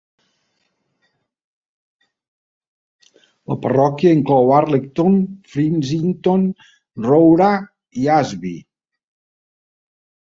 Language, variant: Catalan, Central